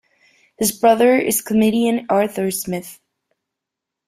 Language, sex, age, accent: English, female, 19-29, United States English